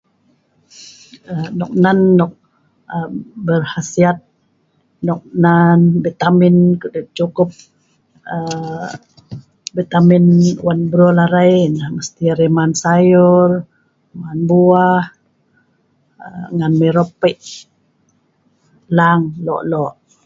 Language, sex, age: Sa'ban, female, 50-59